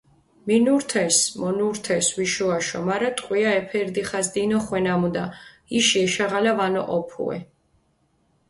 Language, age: Mingrelian, 40-49